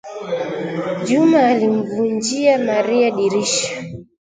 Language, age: Swahili, 19-29